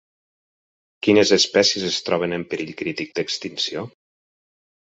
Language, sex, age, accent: Catalan, male, 40-49, occidental